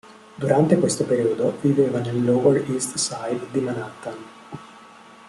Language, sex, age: Italian, male, 19-29